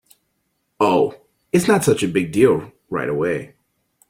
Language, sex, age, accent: English, male, 30-39, United States English